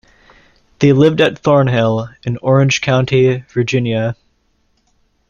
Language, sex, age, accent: English, male, 19-29, Canadian English